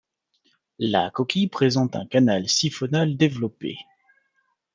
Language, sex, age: French, male, 30-39